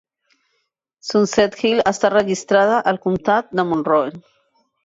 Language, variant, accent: Catalan, Central, central